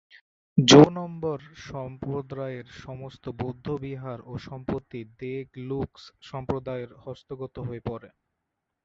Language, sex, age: Bengali, male, under 19